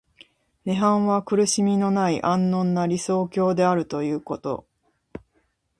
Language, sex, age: Japanese, female, 40-49